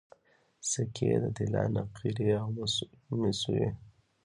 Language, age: Pashto, under 19